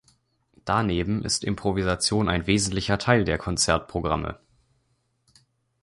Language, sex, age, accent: German, male, 19-29, Deutschland Deutsch